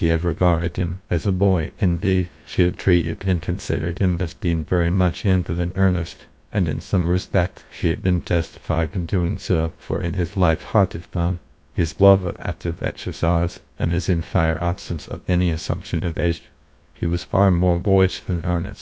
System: TTS, GlowTTS